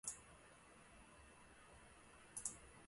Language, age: Chinese, 19-29